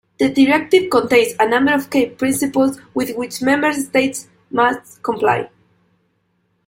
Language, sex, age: English, female, 19-29